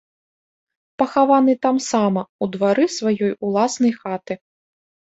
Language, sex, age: Belarusian, female, 19-29